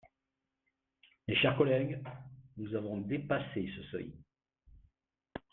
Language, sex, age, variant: French, male, 50-59, Français de métropole